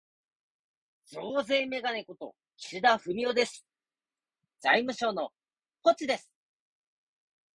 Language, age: Japanese, 19-29